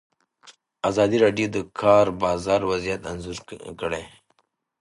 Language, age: Pashto, 19-29